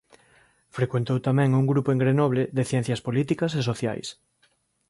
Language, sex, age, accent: Galician, male, 30-39, Normativo (estándar)